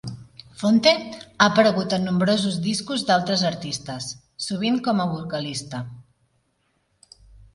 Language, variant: Catalan, Central